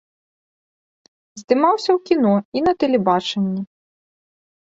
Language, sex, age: Belarusian, female, 30-39